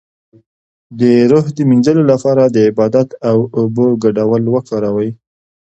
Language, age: Pashto, 30-39